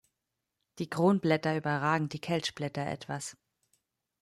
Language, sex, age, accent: German, female, 30-39, Deutschland Deutsch